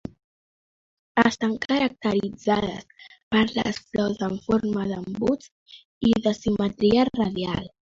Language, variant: Catalan, Central